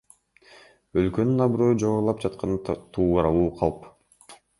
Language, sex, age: Kyrgyz, male, under 19